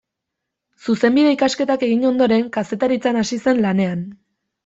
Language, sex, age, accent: Basque, female, under 19, Erdialdekoa edo Nafarra (Gipuzkoa, Nafarroa)